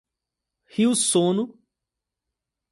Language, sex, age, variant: Portuguese, male, 30-39, Portuguese (Brasil)